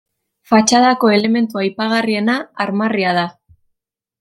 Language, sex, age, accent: Basque, female, 19-29, Mendebalekoa (Araba, Bizkaia, Gipuzkoako mendebaleko herri batzuk)